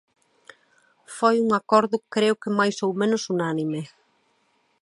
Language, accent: Galician, Atlántico (seseo e gheada)